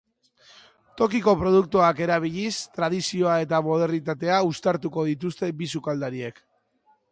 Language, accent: Basque, Mendebalekoa (Araba, Bizkaia, Gipuzkoako mendebaleko herri batzuk)